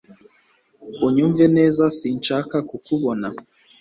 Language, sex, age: Kinyarwanda, male, under 19